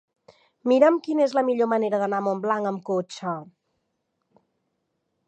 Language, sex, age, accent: Catalan, female, 30-39, central; nord-occidental